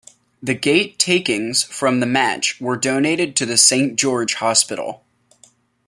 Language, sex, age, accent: English, male, under 19, United States English